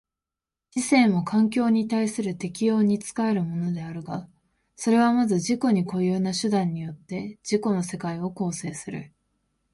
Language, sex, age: Japanese, female, 19-29